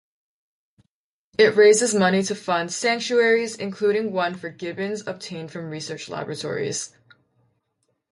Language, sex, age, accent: English, female, 19-29, Canadian English